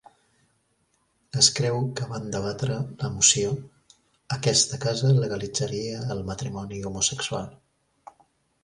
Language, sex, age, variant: Catalan, male, 40-49, Central